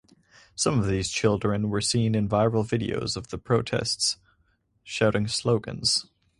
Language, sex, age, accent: English, male, under 19, United States English